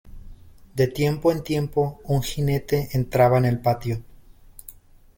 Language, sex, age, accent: Spanish, male, 30-39, México